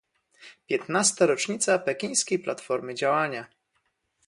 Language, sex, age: Polish, male, 30-39